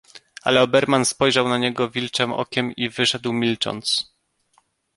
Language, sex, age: Polish, male, 30-39